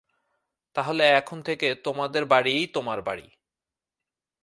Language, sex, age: Bengali, male, 30-39